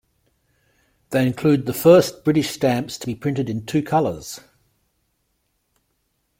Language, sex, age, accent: English, male, 50-59, Australian English